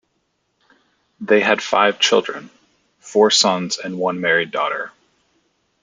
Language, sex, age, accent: English, male, 30-39, United States English